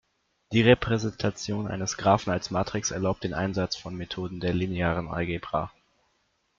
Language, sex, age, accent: German, male, under 19, Deutschland Deutsch